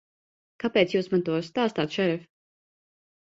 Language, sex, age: Latvian, female, 30-39